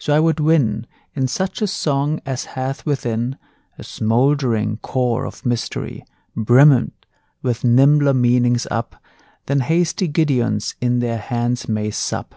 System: none